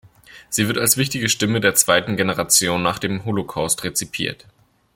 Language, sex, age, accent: German, male, 19-29, Deutschland Deutsch